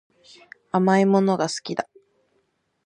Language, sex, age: Japanese, female, 19-29